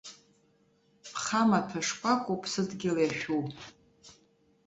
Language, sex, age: Abkhazian, female, 50-59